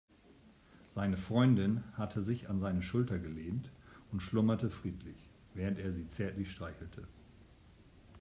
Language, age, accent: German, 50-59, Deutschland Deutsch